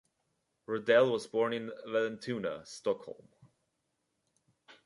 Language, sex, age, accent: English, male, 19-29, United States English